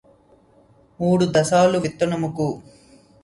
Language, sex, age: Telugu, male, 19-29